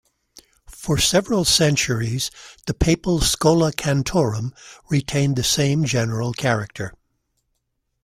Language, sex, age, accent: English, male, 70-79, United States English